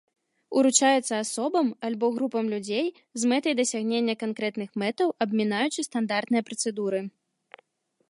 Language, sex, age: Belarusian, female, 19-29